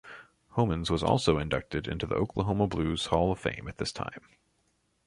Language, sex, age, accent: English, male, 30-39, United States English